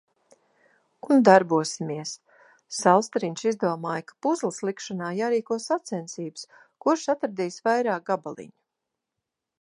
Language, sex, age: Latvian, female, 50-59